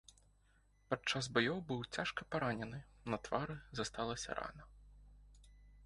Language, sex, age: Belarusian, male, 19-29